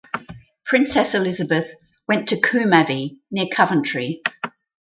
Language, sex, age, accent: English, female, 60-69, Australian English